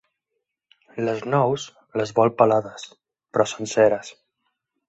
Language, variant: Catalan, Central